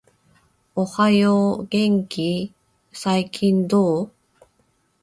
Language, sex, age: Japanese, female, 40-49